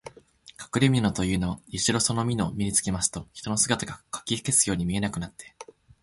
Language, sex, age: Japanese, male, 19-29